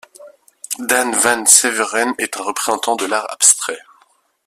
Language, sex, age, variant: French, male, 19-29, Français de métropole